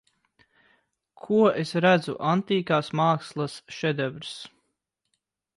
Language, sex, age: Latvian, male, 30-39